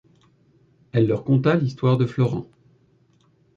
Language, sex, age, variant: French, male, 30-39, Français de métropole